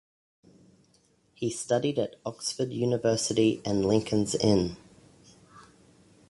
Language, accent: English, Australian English